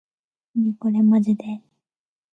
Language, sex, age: Japanese, female, 19-29